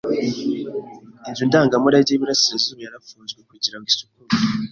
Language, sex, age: Kinyarwanda, male, 19-29